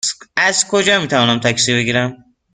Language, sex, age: Persian, male, 19-29